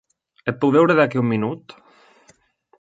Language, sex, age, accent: Catalan, male, 19-29, valencià